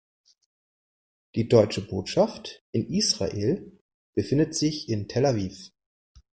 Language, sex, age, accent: German, male, 40-49, Deutschland Deutsch